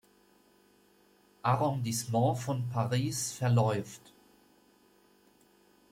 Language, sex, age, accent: German, male, 50-59, Deutschland Deutsch